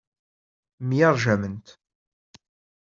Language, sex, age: Kabyle, male, 30-39